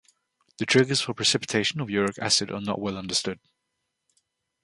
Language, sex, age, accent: English, male, 19-29, England English